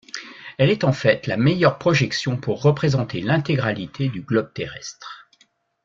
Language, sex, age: French, male, 60-69